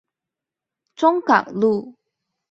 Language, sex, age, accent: Chinese, female, 19-29, 出生地：桃園市